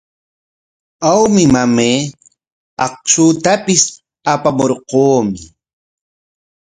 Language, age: Corongo Ancash Quechua, 40-49